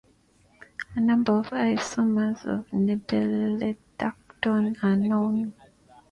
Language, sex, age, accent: English, female, 19-29, England English